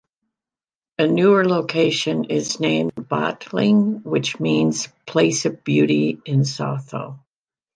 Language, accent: English, United States English